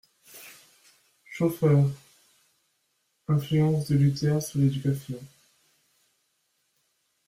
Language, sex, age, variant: French, male, 19-29, Français de métropole